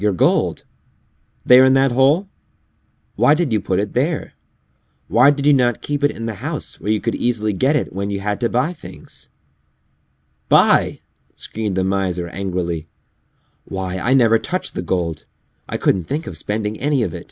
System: none